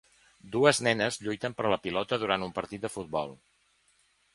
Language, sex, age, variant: Catalan, male, 50-59, Central